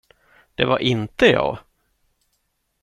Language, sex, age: Swedish, male, 50-59